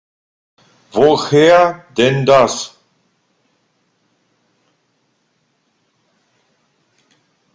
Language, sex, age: German, male, 50-59